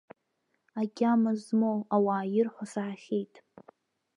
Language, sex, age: Abkhazian, female, under 19